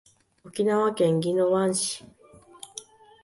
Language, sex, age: Japanese, female, 19-29